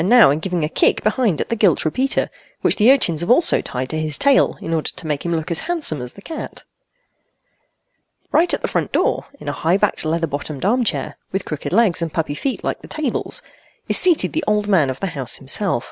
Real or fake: real